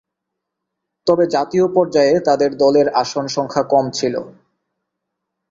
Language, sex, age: Bengali, male, 19-29